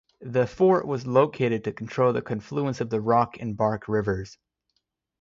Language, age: English, under 19